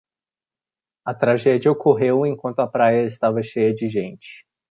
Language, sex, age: Portuguese, male, 19-29